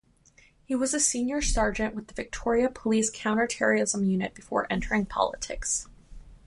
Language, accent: English, United States English